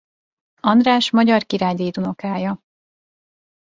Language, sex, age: Hungarian, female, 19-29